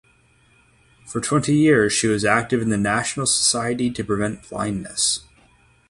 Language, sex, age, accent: English, male, 19-29, United States English